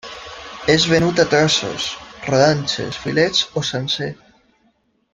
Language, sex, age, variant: Catalan, male, under 19, Nord-Occidental